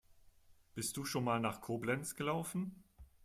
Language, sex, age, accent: German, male, 30-39, Deutschland Deutsch